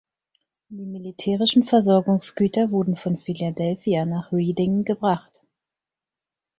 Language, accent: German, Deutschland Deutsch